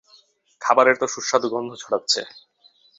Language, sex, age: Bengali, male, 19-29